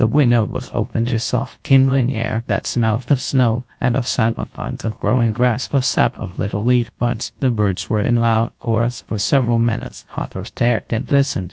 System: TTS, GlowTTS